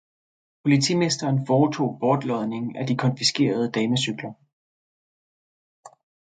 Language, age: Danish, 30-39